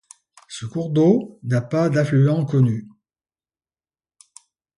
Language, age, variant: French, 70-79, Français de métropole